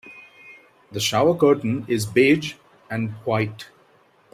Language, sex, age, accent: English, male, 40-49, India and South Asia (India, Pakistan, Sri Lanka)